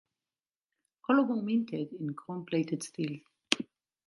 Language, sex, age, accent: English, female, 40-49, Israeli